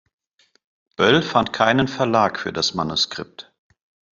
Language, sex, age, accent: German, male, 50-59, Deutschland Deutsch